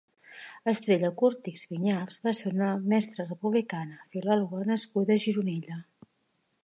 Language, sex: Catalan, female